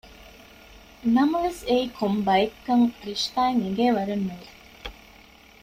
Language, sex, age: Divehi, female, 19-29